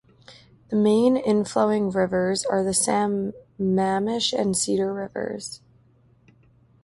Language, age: English, 19-29